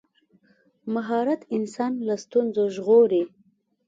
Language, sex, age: Pashto, female, 19-29